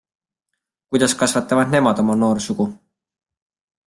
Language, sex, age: Estonian, male, 19-29